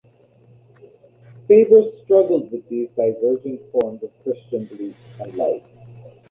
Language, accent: English, West Indies and Bermuda (Bahamas, Bermuda, Jamaica, Trinidad)